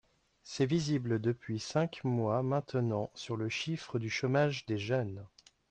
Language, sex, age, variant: French, male, 40-49, Français de métropole